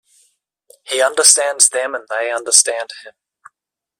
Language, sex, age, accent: English, male, 19-29, Australian English